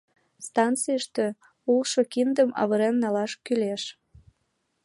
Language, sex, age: Mari, female, 19-29